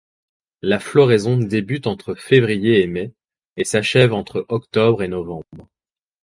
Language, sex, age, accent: French, male, 19-29, Français de Belgique